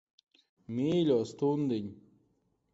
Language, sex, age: Latvian, male, 30-39